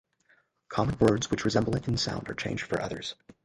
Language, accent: English, United States English